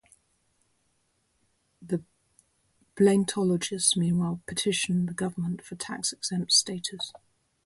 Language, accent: English, England English